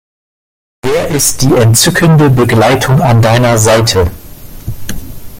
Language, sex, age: German, male, 50-59